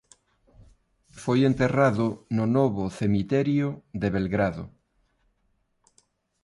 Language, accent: Galician, Neofalante